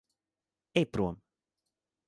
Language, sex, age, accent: Latvian, male, 30-39, bez akcenta